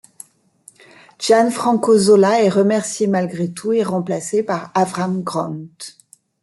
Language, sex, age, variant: French, female, 50-59, Français de métropole